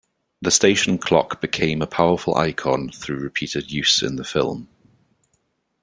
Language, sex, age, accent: English, male, 30-39, England English